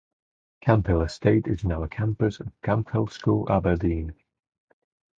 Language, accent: English, England English